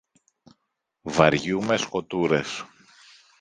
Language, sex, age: Greek, male, 50-59